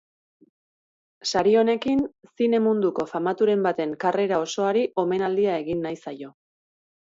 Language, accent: Basque, Erdialdekoa edo Nafarra (Gipuzkoa, Nafarroa)